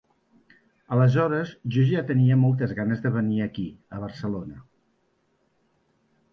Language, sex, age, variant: Catalan, male, 50-59, Central